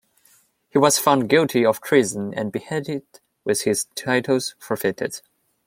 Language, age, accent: English, 19-29, United States English